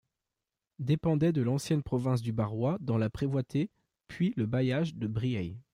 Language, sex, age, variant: French, male, under 19, Français de métropole